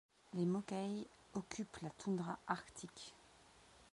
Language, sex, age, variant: French, female, 50-59, Français de métropole